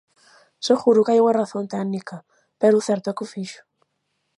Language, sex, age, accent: Galician, female, 30-39, Central (gheada); Normativo (estándar)